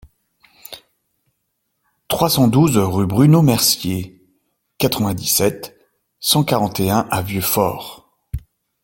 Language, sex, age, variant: French, male, 50-59, Français de métropole